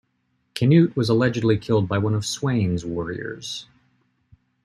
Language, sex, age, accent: English, male, 19-29, United States English